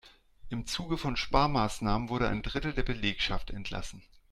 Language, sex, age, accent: German, male, 40-49, Deutschland Deutsch